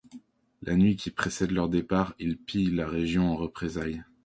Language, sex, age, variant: French, male, 19-29, Français de métropole